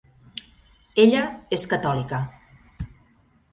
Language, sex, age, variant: Catalan, female, 40-49, Central